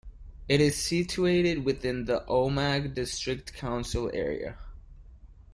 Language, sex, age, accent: English, male, 19-29, United States English